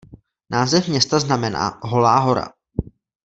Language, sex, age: Czech, male, 19-29